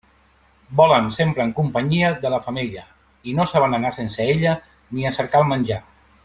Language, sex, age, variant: Catalan, male, 40-49, Central